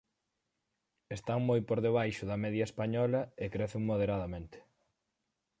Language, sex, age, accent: Galician, male, 19-29, Atlántico (seseo e gheada)